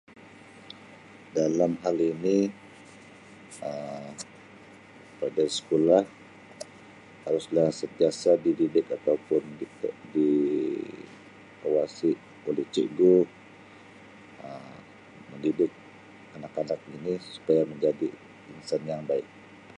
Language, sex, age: Sabah Malay, male, 40-49